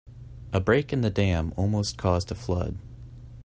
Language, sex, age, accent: English, male, 19-29, United States English